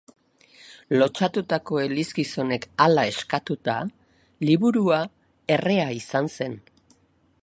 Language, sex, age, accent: Basque, female, 60-69, Erdialdekoa edo Nafarra (Gipuzkoa, Nafarroa)